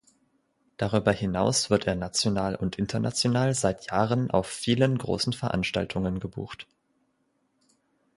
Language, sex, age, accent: German, male, 19-29, Deutschland Deutsch